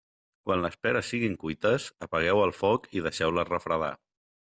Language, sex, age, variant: Catalan, male, 30-39, Central